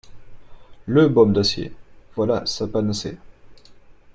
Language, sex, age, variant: French, male, 30-39, Français de métropole